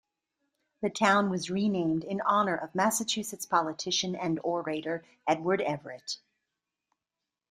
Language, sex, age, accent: English, female, 40-49, United States English